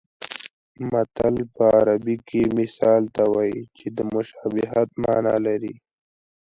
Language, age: Pashto, under 19